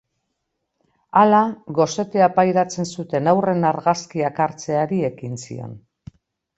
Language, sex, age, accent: Basque, female, 60-69, Mendebalekoa (Araba, Bizkaia, Gipuzkoako mendebaleko herri batzuk)